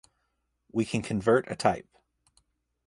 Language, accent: English, United States English